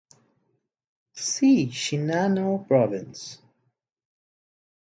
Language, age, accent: English, 19-29, India and South Asia (India, Pakistan, Sri Lanka)